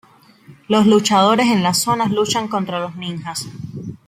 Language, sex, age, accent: Spanish, female, 19-29, Caribe: Cuba, Venezuela, Puerto Rico, República Dominicana, Panamá, Colombia caribeña, México caribeño, Costa del golfo de México